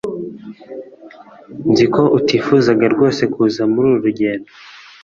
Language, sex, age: Kinyarwanda, female, under 19